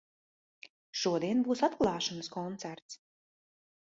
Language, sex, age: Latvian, female, 30-39